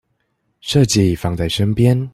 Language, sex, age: Chinese, male, 19-29